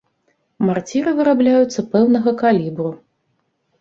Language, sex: Belarusian, female